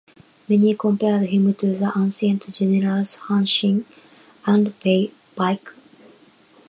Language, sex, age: English, female, 19-29